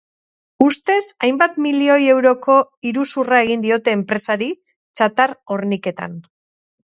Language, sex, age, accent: Basque, female, 40-49, Mendebalekoa (Araba, Bizkaia, Gipuzkoako mendebaleko herri batzuk)